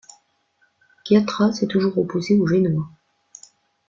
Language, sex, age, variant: French, female, 40-49, Français de métropole